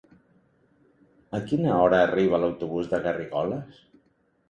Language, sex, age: Catalan, male, 50-59